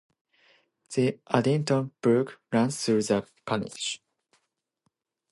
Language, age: English, 19-29